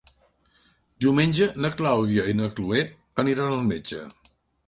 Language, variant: Catalan, Central